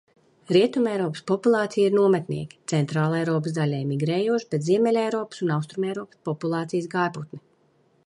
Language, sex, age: Latvian, female, 30-39